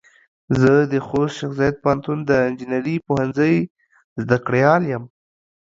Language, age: Pashto, 19-29